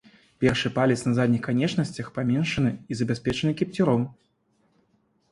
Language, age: Belarusian, 19-29